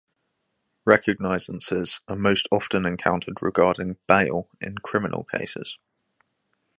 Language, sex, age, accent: English, male, 30-39, England English